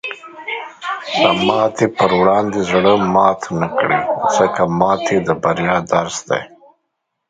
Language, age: Pashto, 30-39